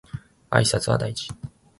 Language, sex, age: Japanese, male, 19-29